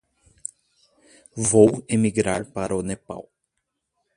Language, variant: Portuguese, Portuguese (Brasil)